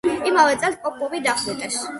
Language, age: Georgian, 30-39